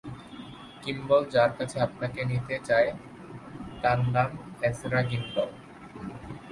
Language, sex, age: Bengali, male, 19-29